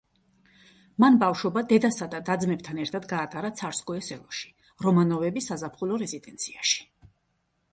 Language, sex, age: Georgian, female, 30-39